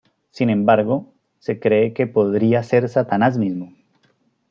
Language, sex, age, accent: Spanish, male, 30-39, Andino-Pacífico: Colombia, Perú, Ecuador, oeste de Bolivia y Venezuela andina